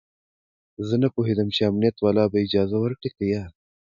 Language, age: Pashto, 19-29